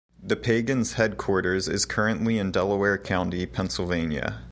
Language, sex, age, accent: English, male, 19-29, United States English